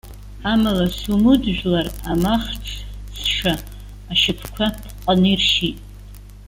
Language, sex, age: Abkhazian, female, 70-79